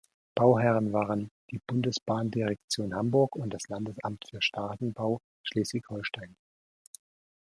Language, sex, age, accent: German, male, 30-39, Deutschland Deutsch